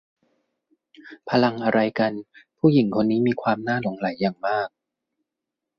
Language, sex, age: Thai, male, 19-29